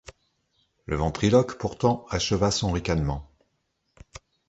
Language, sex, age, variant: French, male, 50-59, Français de métropole